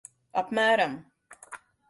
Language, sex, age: Latvian, female, 40-49